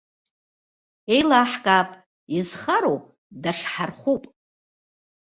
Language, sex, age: Abkhazian, female, 60-69